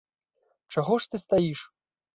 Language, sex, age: Belarusian, male, 30-39